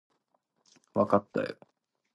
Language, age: Japanese, 19-29